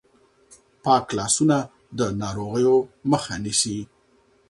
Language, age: Pashto, 40-49